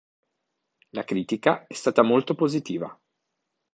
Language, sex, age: Italian, male, 40-49